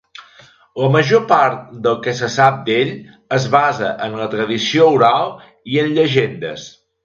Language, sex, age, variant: Catalan, male, 50-59, Central